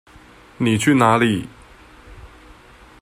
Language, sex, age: Chinese, male, 30-39